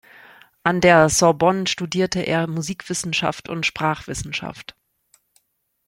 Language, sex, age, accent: German, female, 40-49, Deutschland Deutsch